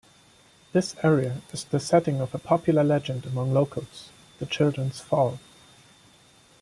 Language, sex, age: English, male, 19-29